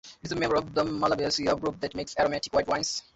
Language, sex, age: English, male, 19-29